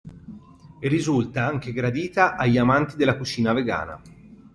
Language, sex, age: Italian, male, 30-39